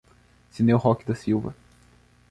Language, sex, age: Portuguese, male, 19-29